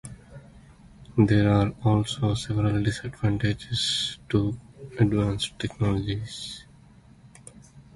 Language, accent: English, India and South Asia (India, Pakistan, Sri Lanka)